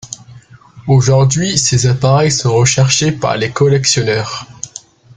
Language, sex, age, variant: French, male, under 19, Français de métropole